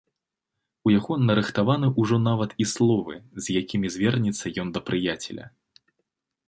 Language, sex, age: Belarusian, male, 19-29